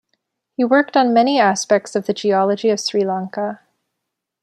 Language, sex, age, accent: English, female, 19-29, United States English